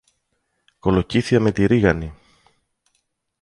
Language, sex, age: Greek, male, 30-39